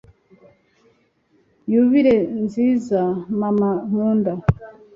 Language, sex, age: Kinyarwanda, female, 30-39